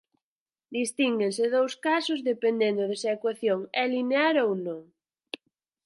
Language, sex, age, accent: Galician, female, 19-29, Central (sen gheada)